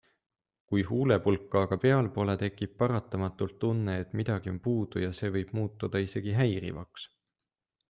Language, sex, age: Estonian, male, 30-39